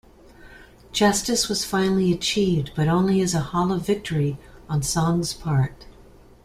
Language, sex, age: English, female, 40-49